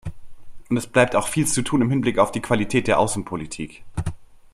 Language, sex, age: German, male, 19-29